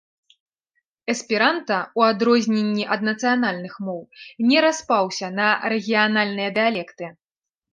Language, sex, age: Belarusian, female, 30-39